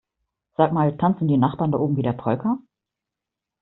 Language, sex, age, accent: German, female, 50-59, Deutschland Deutsch